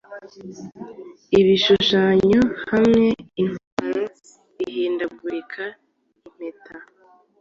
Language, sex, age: Kinyarwanda, female, 19-29